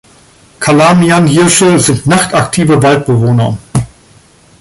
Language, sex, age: German, male, 50-59